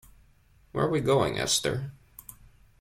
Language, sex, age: English, male, 19-29